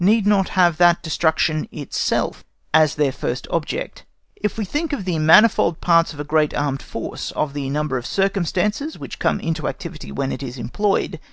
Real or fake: real